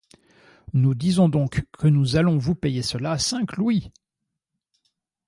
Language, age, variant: French, 50-59, Français de métropole